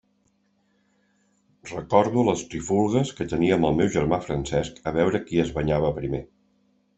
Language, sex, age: Catalan, male, 50-59